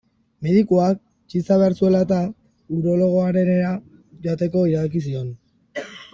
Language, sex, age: Basque, female, 19-29